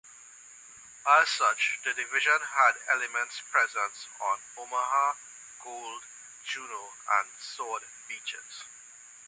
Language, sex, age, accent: English, male, 40-49, West Indies and Bermuda (Bahamas, Bermuda, Jamaica, Trinidad)